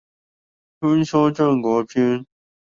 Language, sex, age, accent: Chinese, male, under 19, 出生地：新北市